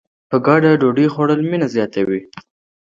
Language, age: Pashto, under 19